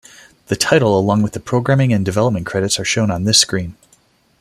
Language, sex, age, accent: English, male, 30-39, United States English